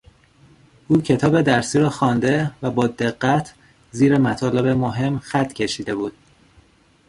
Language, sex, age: Persian, male, 19-29